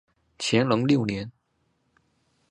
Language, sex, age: Chinese, male, under 19